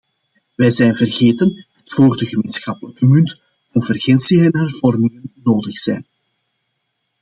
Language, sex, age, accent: Dutch, male, 40-49, Belgisch Nederlands